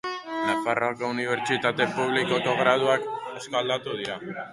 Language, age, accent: Basque, under 19, Erdialdekoa edo Nafarra (Gipuzkoa, Nafarroa)